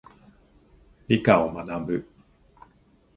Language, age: Japanese, 40-49